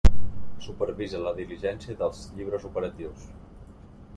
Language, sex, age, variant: Catalan, male, 30-39, Balear